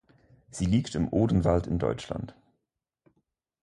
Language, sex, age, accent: German, male, 19-29, Schweizerdeutsch